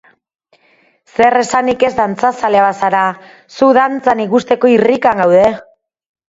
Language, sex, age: Basque, female, 30-39